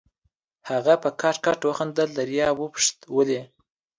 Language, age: Pashto, under 19